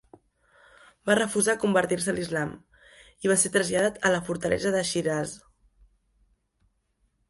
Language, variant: Catalan, Central